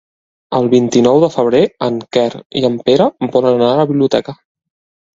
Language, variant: Catalan, Central